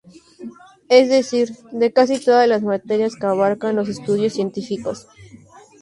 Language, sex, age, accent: Spanish, female, under 19, México